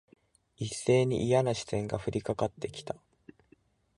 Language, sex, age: Japanese, male, 19-29